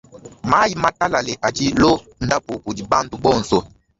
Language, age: Luba-Lulua, 19-29